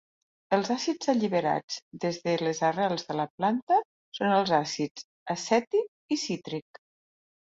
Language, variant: Catalan, Septentrional